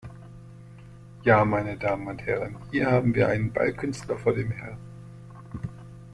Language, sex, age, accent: German, male, 40-49, Deutschland Deutsch